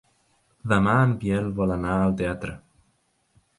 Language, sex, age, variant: Catalan, male, 19-29, Central